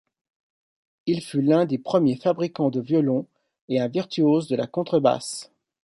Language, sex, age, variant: French, male, 50-59, Français de métropole